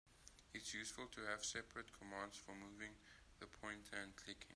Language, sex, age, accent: English, male, 19-29, Southern African (South Africa, Zimbabwe, Namibia)